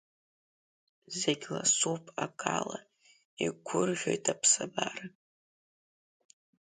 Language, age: Abkhazian, under 19